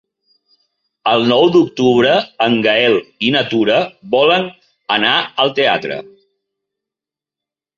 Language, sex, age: Catalan, male, 40-49